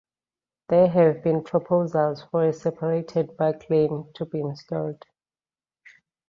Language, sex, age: English, female, 40-49